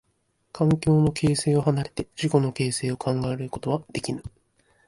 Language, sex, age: Japanese, male, under 19